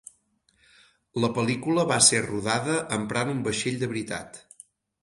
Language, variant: Catalan, Central